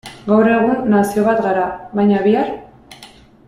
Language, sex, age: Basque, female, 19-29